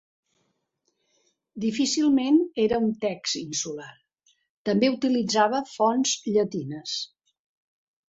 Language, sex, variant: Catalan, female, Central